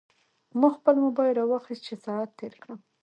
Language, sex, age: Pashto, female, 19-29